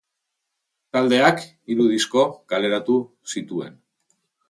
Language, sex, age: Basque, male, 40-49